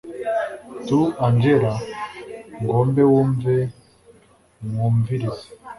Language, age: Kinyarwanda, 19-29